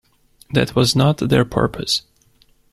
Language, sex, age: English, male, 19-29